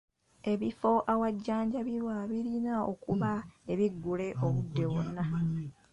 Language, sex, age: Ganda, male, 19-29